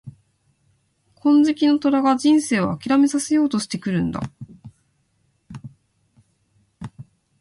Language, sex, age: Japanese, female, 30-39